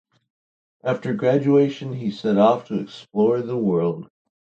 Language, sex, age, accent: English, male, 60-69, United States English